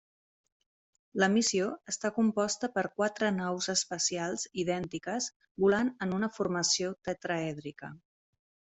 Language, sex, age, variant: Catalan, female, 30-39, Central